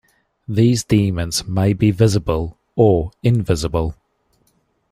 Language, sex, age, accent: English, male, 30-39, Southern African (South Africa, Zimbabwe, Namibia)